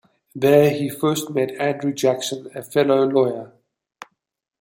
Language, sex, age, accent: English, female, 40-49, Southern African (South Africa, Zimbabwe, Namibia)